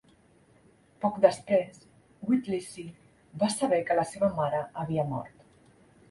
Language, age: Catalan, 40-49